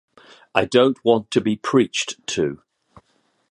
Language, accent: English, England English